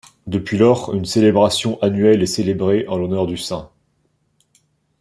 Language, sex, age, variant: French, male, 19-29, Français de métropole